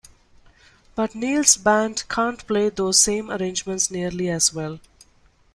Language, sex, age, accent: English, female, 19-29, India and South Asia (India, Pakistan, Sri Lanka)